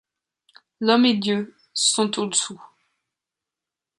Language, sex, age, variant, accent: French, female, 19-29, Français d'Europe, Français d’Allemagne